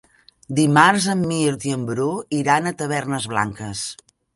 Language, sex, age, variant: Catalan, female, 50-59, Central